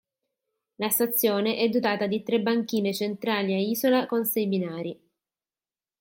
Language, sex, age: Italian, female, 19-29